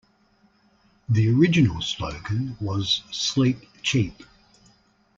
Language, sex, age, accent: English, male, 60-69, Australian English